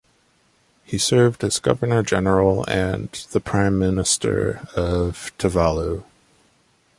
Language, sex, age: English, male, 19-29